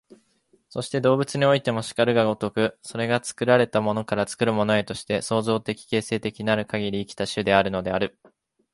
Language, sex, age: Japanese, male, 19-29